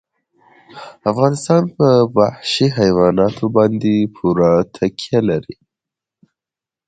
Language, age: Pashto, 19-29